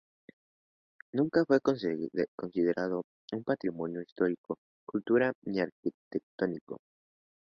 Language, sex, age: Spanish, male, 19-29